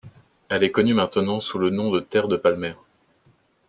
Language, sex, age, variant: French, male, 30-39, Français de métropole